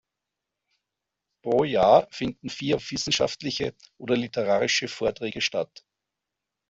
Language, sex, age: German, male, 50-59